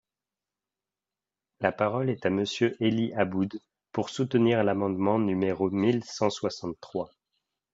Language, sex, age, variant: French, male, 19-29, Français de métropole